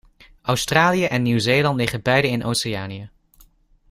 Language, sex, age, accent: Dutch, male, 19-29, Nederlands Nederlands